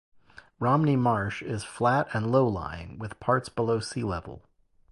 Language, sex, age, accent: English, male, 40-49, United States English